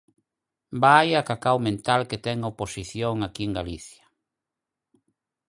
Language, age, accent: Galician, 60-69, Normativo (estándar)